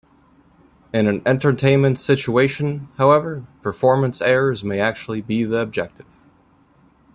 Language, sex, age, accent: English, male, 19-29, United States English